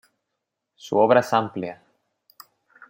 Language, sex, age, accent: Spanish, male, 19-29, España: Sur peninsular (Andalucia, Extremadura, Murcia)